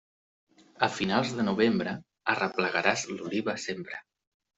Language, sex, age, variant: Catalan, male, 30-39, Central